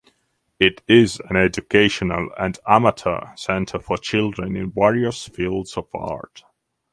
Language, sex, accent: English, male, England English; Scottish English